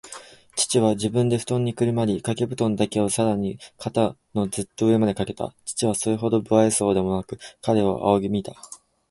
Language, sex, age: Japanese, male, 19-29